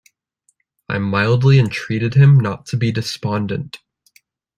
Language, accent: English, United States English